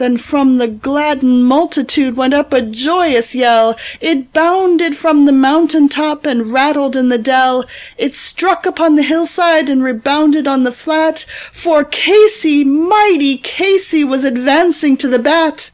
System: none